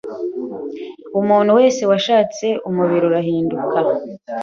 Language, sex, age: Kinyarwanda, female, 19-29